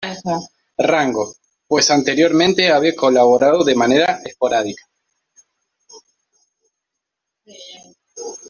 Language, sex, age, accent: Spanish, female, 19-29, Rioplatense: Argentina, Uruguay, este de Bolivia, Paraguay